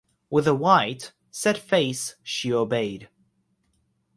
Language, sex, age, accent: English, male, under 19, United States English; England English